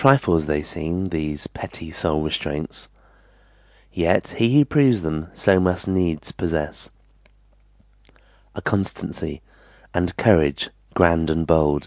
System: none